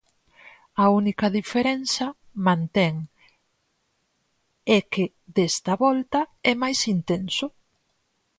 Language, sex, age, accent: Galician, female, 30-39, Atlántico (seseo e gheada)